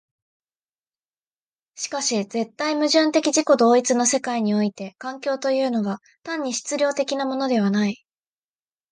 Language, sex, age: Japanese, female, 19-29